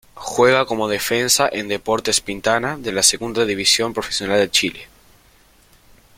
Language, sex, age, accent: Spanish, male, under 19, Rioplatense: Argentina, Uruguay, este de Bolivia, Paraguay